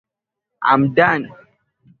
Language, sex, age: Swahili, male, 19-29